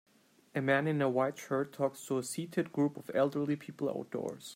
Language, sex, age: English, male, 30-39